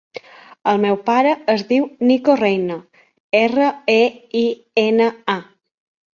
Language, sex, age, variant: Catalan, female, 30-39, Balear